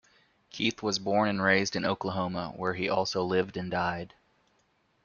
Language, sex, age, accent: English, male, 19-29, United States English